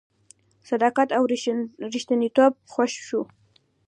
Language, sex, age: Pashto, female, 19-29